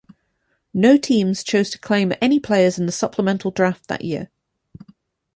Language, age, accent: English, 30-39, England English